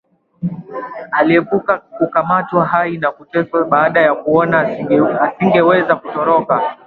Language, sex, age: Swahili, male, 19-29